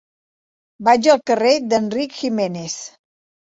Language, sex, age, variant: Catalan, female, 60-69, Central